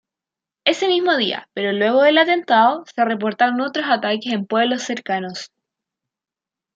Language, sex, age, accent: Spanish, female, 19-29, Chileno: Chile, Cuyo